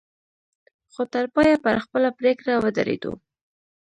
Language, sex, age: Pashto, female, 19-29